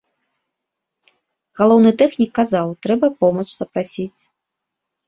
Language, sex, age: Belarusian, female, 40-49